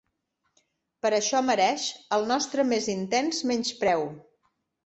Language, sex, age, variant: Catalan, female, 60-69, Central